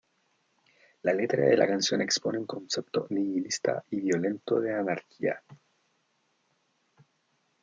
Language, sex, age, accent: Spanish, male, 19-29, Chileno: Chile, Cuyo